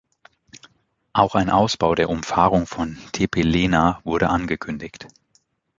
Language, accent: German, Deutschland Deutsch